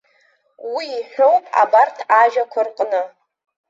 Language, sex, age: Abkhazian, female, 40-49